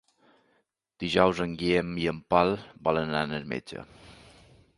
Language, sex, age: Catalan, male, 40-49